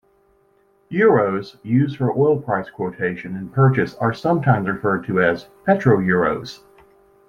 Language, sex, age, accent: English, male, 40-49, United States English